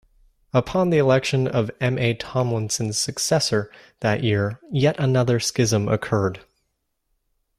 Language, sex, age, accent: English, male, 19-29, United States English